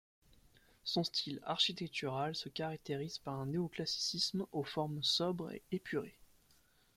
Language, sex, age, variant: French, male, 19-29, Français de métropole